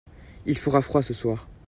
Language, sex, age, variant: French, male, under 19, Français de métropole